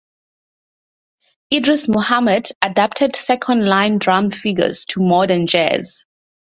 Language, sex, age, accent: English, female, 30-39, Southern African (South Africa, Zimbabwe, Namibia)